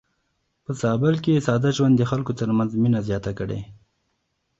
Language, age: Pashto, 19-29